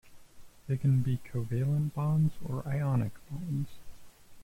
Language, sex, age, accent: English, male, 30-39, United States English